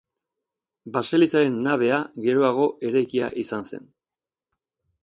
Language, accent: Basque, Erdialdekoa edo Nafarra (Gipuzkoa, Nafarroa)